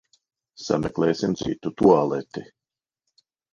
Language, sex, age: Latvian, male, 50-59